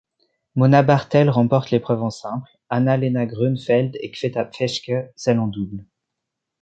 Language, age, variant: French, 19-29, Français de métropole